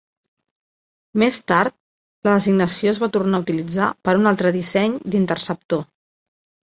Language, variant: Catalan, Central